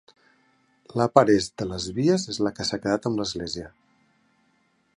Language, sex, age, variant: Catalan, male, 40-49, Central